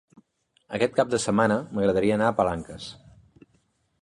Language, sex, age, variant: Catalan, male, 30-39, Central